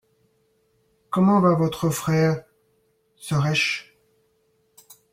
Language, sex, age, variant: French, male, 40-49, Français de métropole